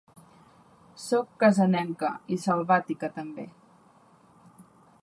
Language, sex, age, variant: Catalan, female, 30-39, Central